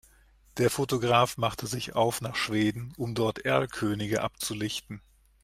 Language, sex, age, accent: German, male, 40-49, Deutschland Deutsch